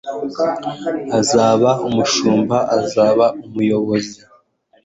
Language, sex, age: Kinyarwanda, male, 19-29